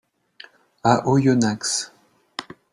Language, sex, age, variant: French, male, 40-49, Français de métropole